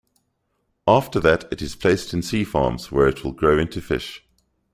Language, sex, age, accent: English, male, 30-39, Southern African (South Africa, Zimbabwe, Namibia)